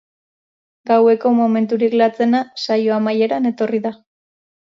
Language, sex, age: Basque, female, 30-39